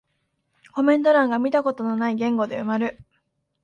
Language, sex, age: Japanese, female, 19-29